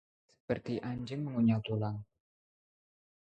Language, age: Indonesian, 19-29